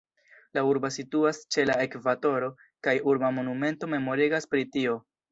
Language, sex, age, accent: Esperanto, male, 19-29, Internacia